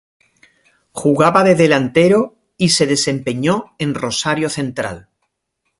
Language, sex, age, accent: Spanish, male, 50-59, España: Sur peninsular (Andalucia, Extremadura, Murcia)